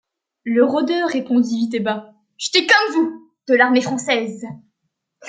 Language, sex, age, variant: French, female, under 19, Français de métropole